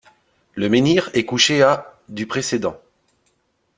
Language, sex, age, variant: French, male, 30-39, Français de métropole